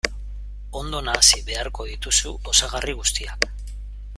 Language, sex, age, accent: Basque, male, 40-49, Mendebalekoa (Araba, Bizkaia, Gipuzkoako mendebaleko herri batzuk)